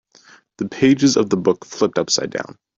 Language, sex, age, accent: English, male, under 19, United States English